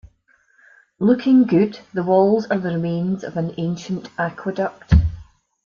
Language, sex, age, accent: English, female, 50-59, Scottish English